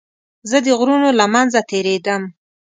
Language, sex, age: Pashto, female, 19-29